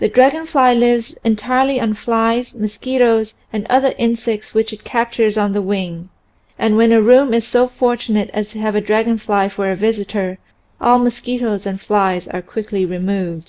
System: none